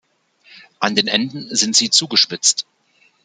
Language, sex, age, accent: German, male, 40-49, Deutschland Deutsch